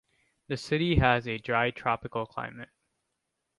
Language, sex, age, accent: English, male, under 19, United States English